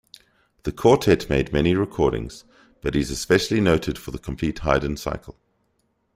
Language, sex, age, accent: English, male, 30-39, Southern African (South Africa, Zimbabwe, Namibia)